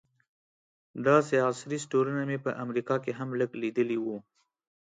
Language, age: Pashto, 19-29